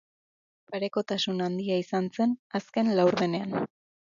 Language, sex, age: Basque, female, 30-39